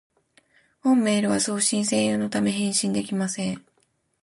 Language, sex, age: Japanese, female, 40-49